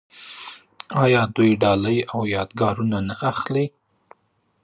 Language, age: Pashto, 30-39